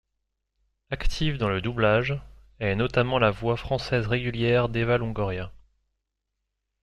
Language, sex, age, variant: French, male, 19-29, Français de métropole